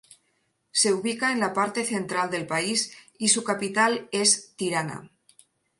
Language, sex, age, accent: Spanish, female, 50-59, España: Norte peninsular (Asturias, Castilla y León, Cantabria, País Vasco, Navarra, Aragón, La Rioja, Guadalajara, Cuenca)